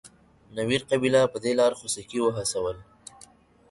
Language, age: Pashto, 19-29